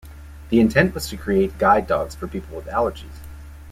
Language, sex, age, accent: English, male, 19-29, Canadian English